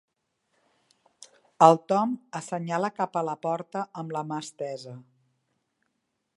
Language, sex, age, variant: Catalan, female, 50-59, Central